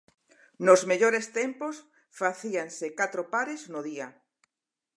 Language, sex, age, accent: Galician, female, 60-69, Normativo (estándar)